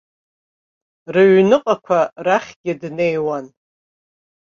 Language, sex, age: Abkhazian, female, 60-69